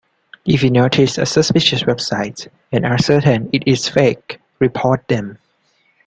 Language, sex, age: English, male, 19-29